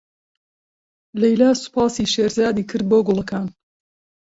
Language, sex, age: Central Kurdish, female, 50-59